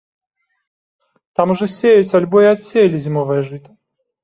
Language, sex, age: Belarusian, male, 19-29